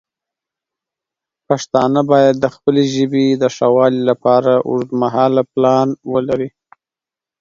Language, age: Pashto, 30-39